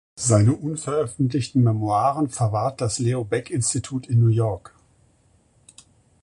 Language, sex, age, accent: German, male, 60-69, Deutschland Deutsch